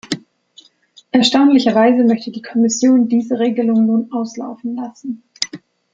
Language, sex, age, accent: German, female, 19-29, Deutschland Deutsch